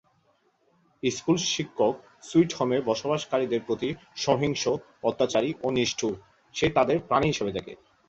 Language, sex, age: Bengali, male, 19-29